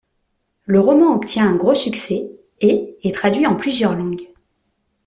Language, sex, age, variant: French, female, 30-39, Français de métropole